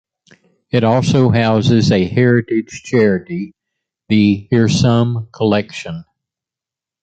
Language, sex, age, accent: English, male, 70-79, United States English